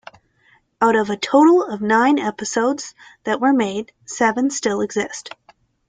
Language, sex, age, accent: English, female, 19-29, United States English